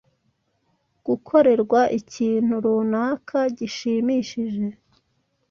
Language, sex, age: Kinyarwanda, female, 30-39